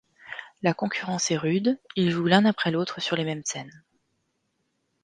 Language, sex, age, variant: French, female, 40-49, Français de métropole